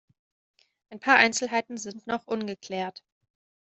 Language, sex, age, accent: German, female, 30-39, Deutschland Deutsch